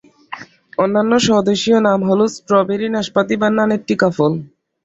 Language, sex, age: Bengali, male, under 19